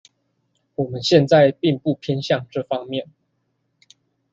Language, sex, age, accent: Chinese, male, 19-29, 出生地：新北市